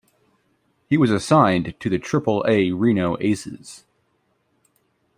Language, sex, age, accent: English, male, 30-39, United States English